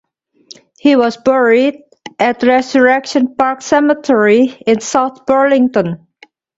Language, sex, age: English, female, 40-49